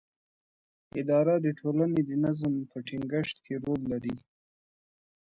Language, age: Pashto, 19-29